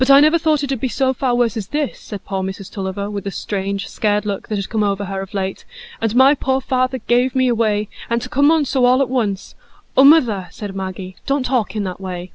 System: none